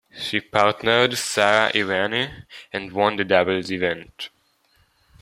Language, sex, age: English, male, under 19